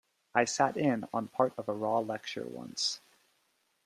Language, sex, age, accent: English, male, 19-29, United States English